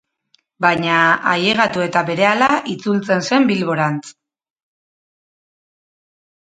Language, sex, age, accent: Basque, female, 40-49, Mendebalekoa (Araba, Bizkaia, Gipuzkoako mendebaleko herri batzuk)